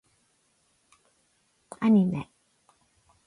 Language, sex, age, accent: Japanese, female, 50-59, 関西; 関東